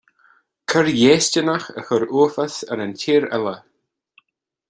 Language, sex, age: Irish, male, 19-29